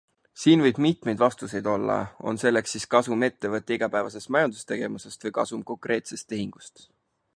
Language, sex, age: Estonian, male, 19-29